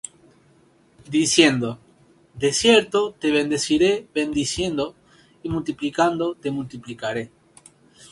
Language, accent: Spanish, Rioplatense: Argentina, Uruguay, este de Bolivia, Paraguay